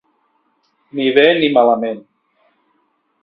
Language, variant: Catalan, Central